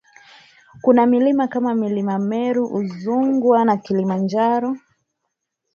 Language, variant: Swahili, Kiswahili cha Bara ya Kenya